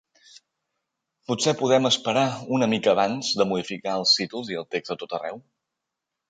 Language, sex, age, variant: Catalan, male, 19-29, Balear